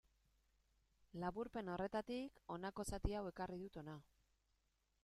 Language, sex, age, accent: Basque, female, 30-39, Mendebalekoa (Araba, Bizkaia, Gipuzkoako mendebaleko herri batzuk)